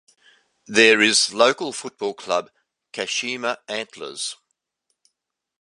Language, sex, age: English, male, 70-79